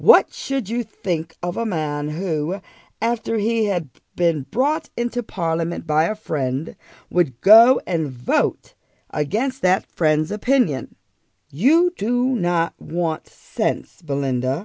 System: none